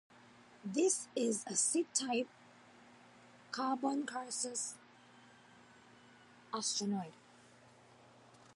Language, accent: English, United States English